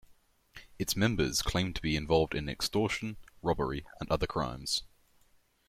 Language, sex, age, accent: English, male, under 19, England English